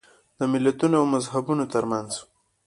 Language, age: Pashto, 19-29